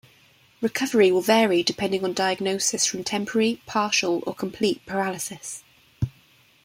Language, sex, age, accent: English, female, 19-29, England English